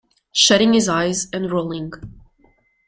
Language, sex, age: English, female, 19-29